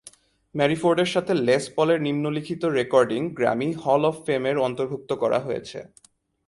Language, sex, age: Bengali, male, 19-29